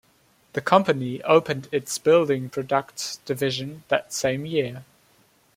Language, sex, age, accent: English, male, 19-29, England English